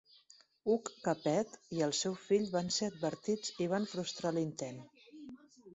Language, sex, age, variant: Catalan, female, 30-39, Central